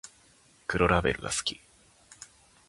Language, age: Japanese, 19-29